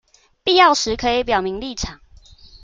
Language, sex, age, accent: Chinese, female, 19-29, 出生地：新北市